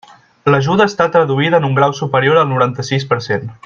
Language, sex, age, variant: Catalan, male, 19-29, Central